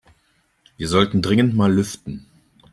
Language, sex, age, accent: German, male, 40-49, Deutschland Deutsch